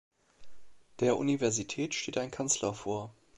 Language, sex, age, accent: German, male, 40-49, Deutschland Deutsch